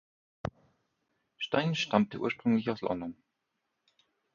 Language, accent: German, Österreichisches Deutsch